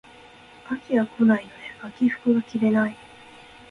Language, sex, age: Japanese, female, 19-29